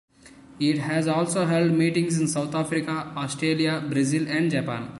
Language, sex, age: English, male, 19-29